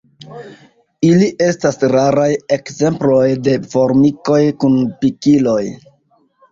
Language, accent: Esperanto, Internacia